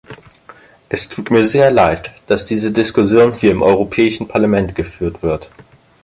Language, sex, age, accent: German, male, under 19, Deutschland Deutsch